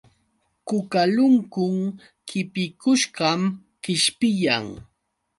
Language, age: Yauyos Quechua, 30-39